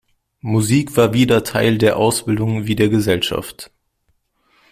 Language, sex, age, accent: German, male, under 19, Deutschland Deutsch